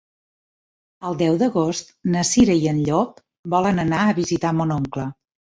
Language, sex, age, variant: Catalan, female, 50-59, Central